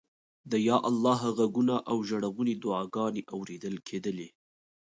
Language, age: Pashto, 19-29